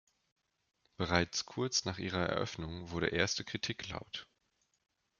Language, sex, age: German, male, 19-29